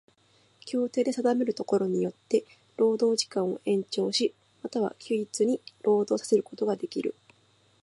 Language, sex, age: Japanese, female, 19-29